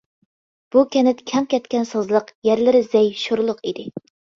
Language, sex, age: Uyghur, female, under 19